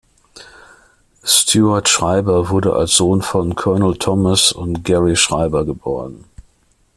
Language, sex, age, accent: German, male, 50-59, Deutschland Deutsch